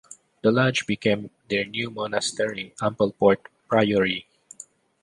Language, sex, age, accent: English, male, 40-49, Filipino